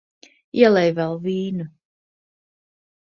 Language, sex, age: Latvian, female, 30-39